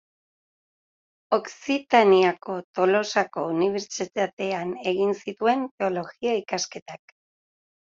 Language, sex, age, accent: Basque, female, 50-59, Erdialdekoa edo Nafarra (Gipuzkoa, Nafarroa)